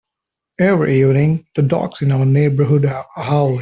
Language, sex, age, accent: English, male, 19-29, India and South Asia (India, Pakistan, Sri Lanka)